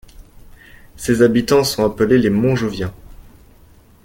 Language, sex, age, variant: French, male, under 19, Français de métropole